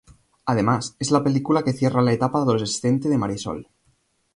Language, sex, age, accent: Spanish, male, 19-29, España: Centro-Sur peninsular (Madrid, Toledo, Castilla-La Mancha)